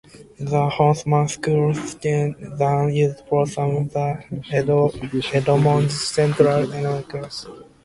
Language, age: English, 19-29